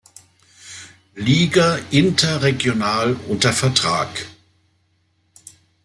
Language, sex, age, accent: German, male, 60-69, Deutschland Deutsch